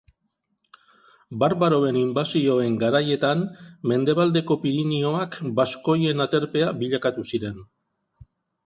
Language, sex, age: Basque, male, 50-59